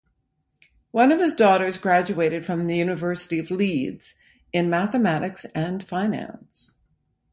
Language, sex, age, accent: English, female, 60-69, United States English